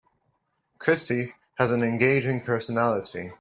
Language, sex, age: English, male, 19-29